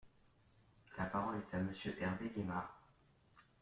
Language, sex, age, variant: French, male, under 19, Français de métropole